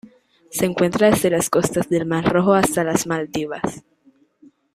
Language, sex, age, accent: Spanish, female, under 19, América central